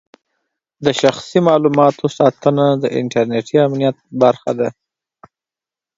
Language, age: Pashto, 30-39